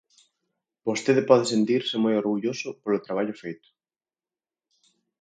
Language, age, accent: Galician, 19-29, Oriental (común en zona oriental)